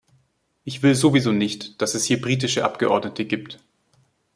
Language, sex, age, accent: German, male, 19-29, Deutschland Deutsch